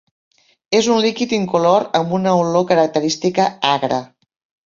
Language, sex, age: Catalan, female, 60-69